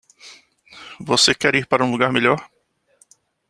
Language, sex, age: Portuguese, male, 40-49